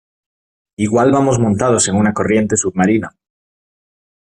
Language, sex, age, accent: Spanish, male, 30-39, España: Norte peninsular (Asturias, Castilla y León, Cantabria, País Vasco, Navarra, Aragón, La Rioja, Guadalajara, Cuenca)